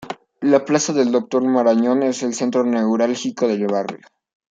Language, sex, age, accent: Spanish, male, under 19, México